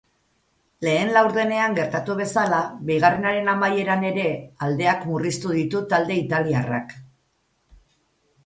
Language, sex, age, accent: Basque, female, 50-59, Erdialdekoa edo Nafarra (Gipuzkoa, Nafarroa)